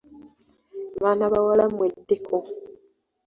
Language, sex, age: Ganda, female, 19-29